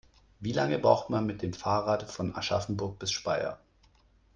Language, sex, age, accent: German, male, 30-39, Deutschland Deutsch